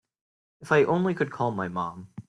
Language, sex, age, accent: English, male, 19-29, United States English